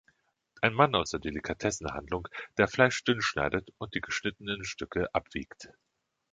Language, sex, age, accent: German, male, 30-39, Deutschland Deutsch